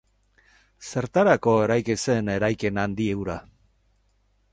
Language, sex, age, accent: Basque, male, 60-69, Mendebalekoa (Araba, Bizkaia, Gipuzkoako mendebaleko herri batzuk)